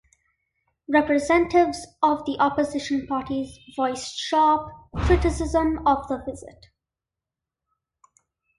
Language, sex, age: English, male, under 19